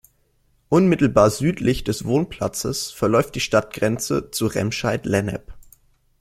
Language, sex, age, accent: German, male, 19-29, Deutschland Deutsch